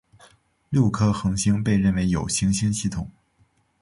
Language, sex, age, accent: Chinese, male, under 19, 出生地：黑龙江省